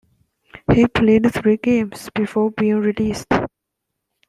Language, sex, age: English, female, 19-29